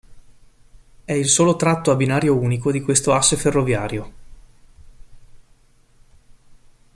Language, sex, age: Italian, male, 40-49